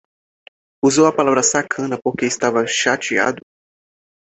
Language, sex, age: Portuguese, male, 19-29